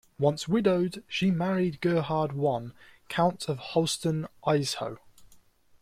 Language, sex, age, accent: English, male, under 19, England English